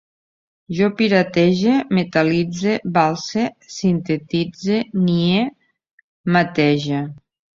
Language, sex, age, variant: Catalan, female, 50-59, Central